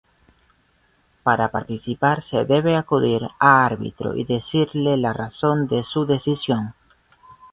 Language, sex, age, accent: Spanish, male, 19-29, Caribe: Cuba, Venezuela, Puerto Rico, República Dominicana, Panamá, Colombia caribeña, México caribeño, Costa del golfo de México